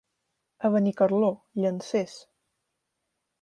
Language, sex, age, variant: Catalan, female, 19-29, Central